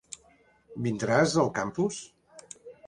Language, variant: Catalan, Central